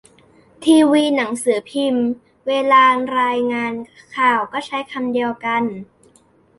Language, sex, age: Thai, male, under 19